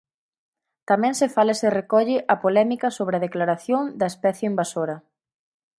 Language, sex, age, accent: Galician, female, 19-29, Central (gheada); Normativo (estándar)